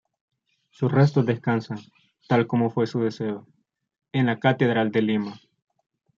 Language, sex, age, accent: Spanish, male, 19-29, América central